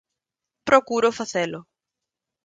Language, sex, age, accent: Galician, female, 19-29, Normativo (estándar)